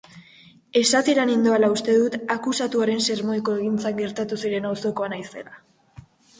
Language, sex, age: Basque, female, under 19